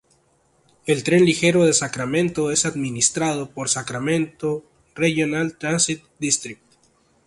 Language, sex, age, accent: Spanish, male, 19-29, Andino-Pacífico: Colombia, Perú, Ecuador, oeste de Bolivia y Venezuela andina